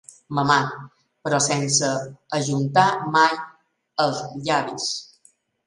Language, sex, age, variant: Catalan, female, 40-49, Balear